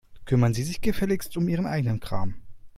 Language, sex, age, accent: German, male, 30-39, Deutschland Deutsch